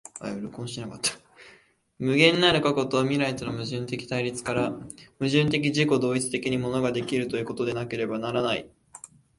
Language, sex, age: Japanese, male, 19-29